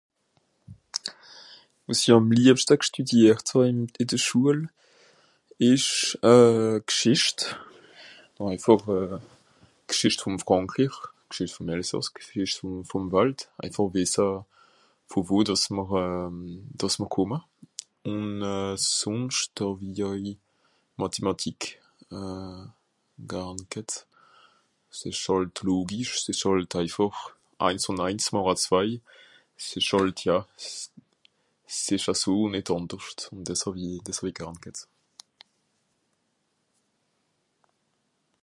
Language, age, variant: Swiss German, 19-29, Nordniederàlemmànisch (Rishoffe, Zàwere, Bùsswìller, Hawenau, Brüemt, Stroossbùri, Molse, Dàmbàch, Schlettstàtt, Pfàlzbùri usw.)